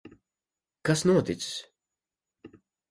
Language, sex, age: Latvian, male, 40-49